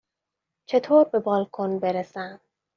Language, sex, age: Persian, female, 19-29